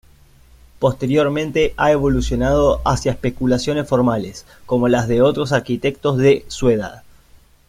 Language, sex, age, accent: Spanish, male, 19-29, Rioplatense: Argentina, Uruguay, este de Bolivia, Paraguay